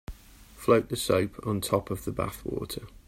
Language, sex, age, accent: English, male, 30-39, England English